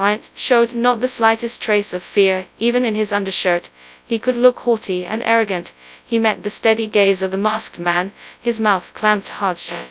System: TTS, FastPitch